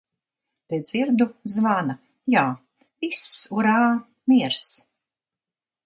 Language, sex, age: Latvian, female, 60-69